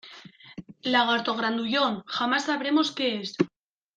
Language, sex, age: Spanish, female, 19-29